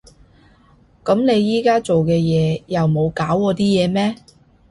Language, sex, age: Cantonese, female, 30-39